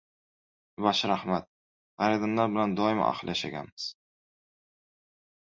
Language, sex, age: Uzbek, male, 19-29